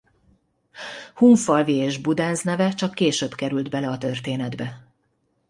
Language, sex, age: Hungarian, female, 50-59